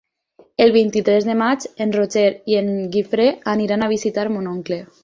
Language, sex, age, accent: Catalan, female, 19-29, valencià